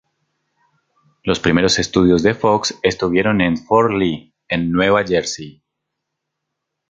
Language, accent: Spanish, Andino-Pacífico: Colombia, Perú, Ecuador, oeste de Bolivia y Venezuela andina